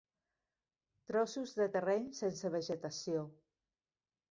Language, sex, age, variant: Catalan, female, 50-59, Central